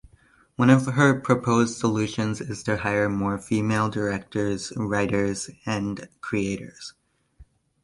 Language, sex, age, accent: English, male, 19-29, United States English